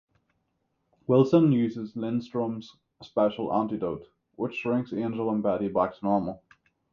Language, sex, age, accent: English, male, 30-39, Northern Irish